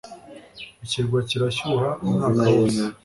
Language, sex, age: Kinyarwanda, male, 19-29